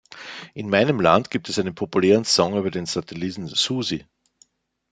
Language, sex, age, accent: German, male, 50-59, Österreichisches Deutsch